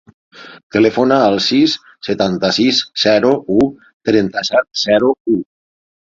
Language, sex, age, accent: Catalan, male, 50-59, valencià